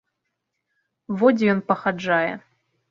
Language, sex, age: Belarusian, female, 19-29